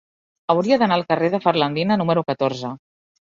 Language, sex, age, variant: Catalan, female, 40-49, Central